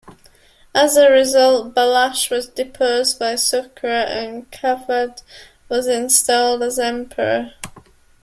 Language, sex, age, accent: English, female, 19-29, England English